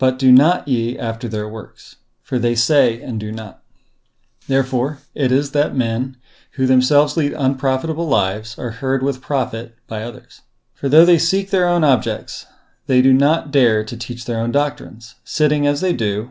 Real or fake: real